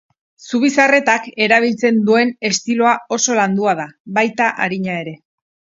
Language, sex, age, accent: Basque, female, 40-49, Erdialdekoa edo Nafarra (Gipuzkoa, Nafarroa)